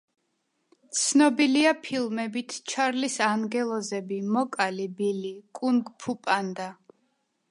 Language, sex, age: Georgian, female, 19-29